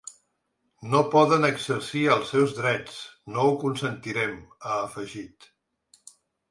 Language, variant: Catalan, Central